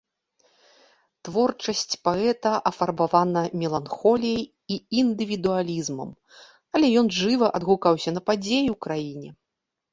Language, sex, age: Belarusian, female, 40-49